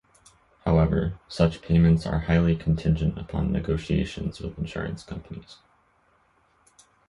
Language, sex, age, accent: English, male, under 19, United States English